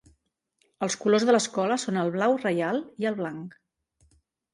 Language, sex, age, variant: Catalan, female, 50-59, Central